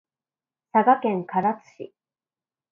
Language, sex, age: Japanese, female, 19-29